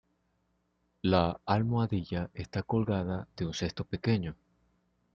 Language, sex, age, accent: Spanish, male, 19-29, Caribe: Cuba, Venezuela, Puerto Rico, República Dominicana, Panamá, Colombia caribeña, México caribeño, Costa del golfo de México